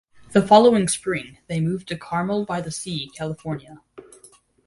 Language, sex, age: English, male, under 19